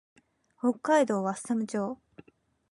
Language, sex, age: Japanese, female, 19-29